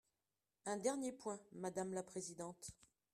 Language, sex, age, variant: French, female, 60-69, Français de métropole